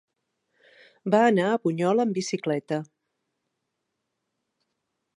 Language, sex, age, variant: Catalan, female, 50-59, Central